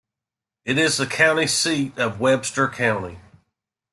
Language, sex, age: English, male, 50-59